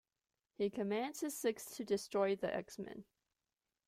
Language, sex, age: English, female, 19-29